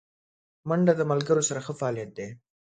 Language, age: Pashto, under 19